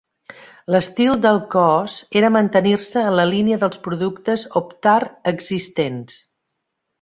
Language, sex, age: Catalan, female, 50-59